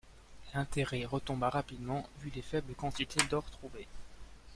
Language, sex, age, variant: French, male, 19-29, Français de métropole